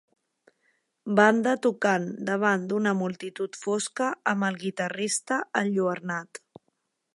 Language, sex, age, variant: Catalan, female, 30-39, Central